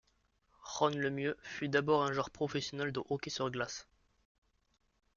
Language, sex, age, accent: French, male, under 19, Français du sud de la France